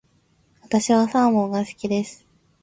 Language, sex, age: Japanese, female, 19-29